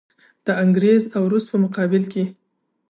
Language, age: Pashto, 19-29